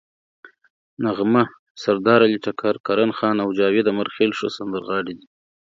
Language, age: Pashto, 30-39